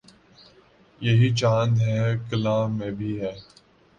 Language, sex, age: Urdu, male, 19-29